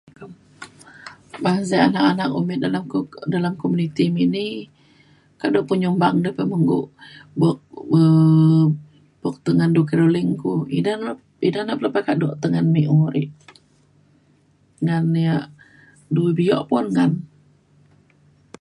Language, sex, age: Mainstream Kenyah, female, 30-39